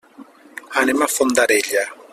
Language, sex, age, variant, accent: Catalan, male, 40-49, Valencià meridional, valencià